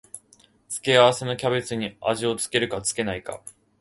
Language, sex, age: Japanese, male, 19-29